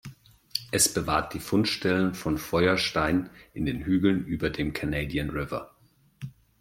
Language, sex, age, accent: German, male, 30-39, Deutschland Deutsch